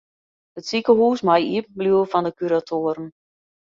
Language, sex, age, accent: Western Frisian, female, 40-49, Wâldfrysk